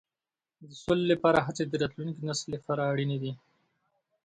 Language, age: Pashto, 19-29